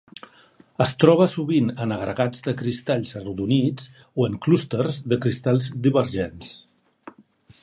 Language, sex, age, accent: Catalan, male, 50-59, Barceloní